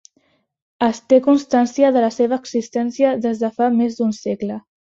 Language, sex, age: Catalan, female, under 19